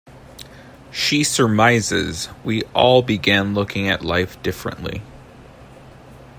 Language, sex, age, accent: English, male, 19-29, United States English